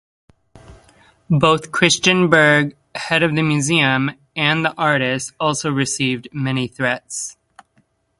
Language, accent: English, United States English